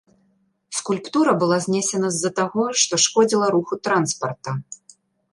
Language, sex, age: Belarusian, female, 30-39